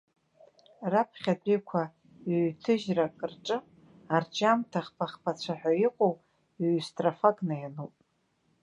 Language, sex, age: Abkhazian, female, 40-49